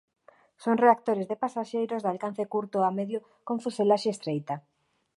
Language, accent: Galician, Normativo (estándar)